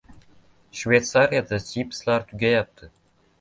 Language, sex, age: Uzbek, male, under 19